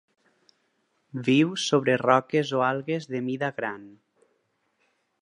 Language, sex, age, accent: Catalan, male, 19-29, valencià